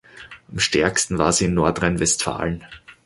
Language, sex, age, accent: German, male, 19-29, Österreichisches Deutsch